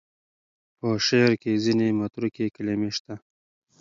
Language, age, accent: Pashto, 30-39, پکتیا ولایت، احمدزی